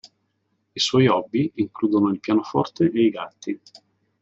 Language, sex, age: Italian, male, 40-49